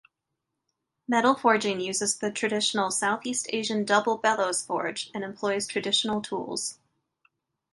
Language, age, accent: English, 19-29, United States English